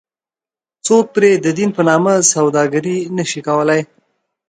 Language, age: Pashto, 19-29